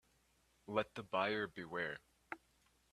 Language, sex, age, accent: English, male, under 19, United States English